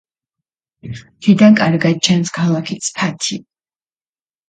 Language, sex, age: Georgian, female, 19-29